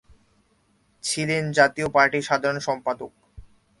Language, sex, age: Bengali, male, 19-29